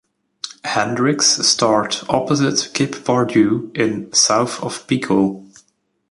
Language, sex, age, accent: English, male, 19-29, England English